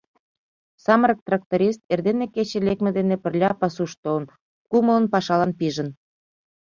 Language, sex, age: Mari, female, 30-39